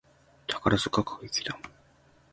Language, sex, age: Japanese, male, 19-29